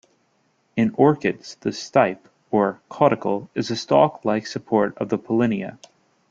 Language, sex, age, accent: English, male, 19-29, United States English